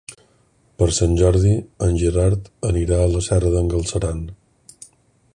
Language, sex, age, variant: Catalan, male, 50-59, Balear